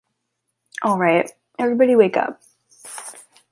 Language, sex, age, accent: English, female, 19-29, United States English